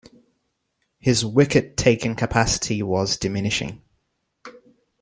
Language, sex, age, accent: English, male, 19-29, England English